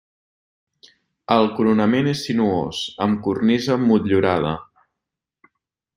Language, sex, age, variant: Catalan, male, 19-29, Central